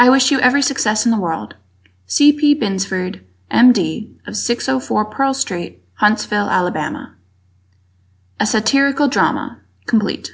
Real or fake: real